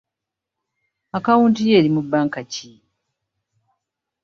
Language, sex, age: Ganda, female, 19-29